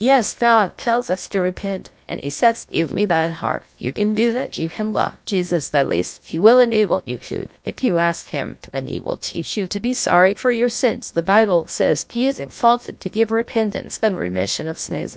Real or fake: fake